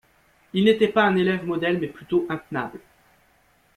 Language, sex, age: French, male, 30-39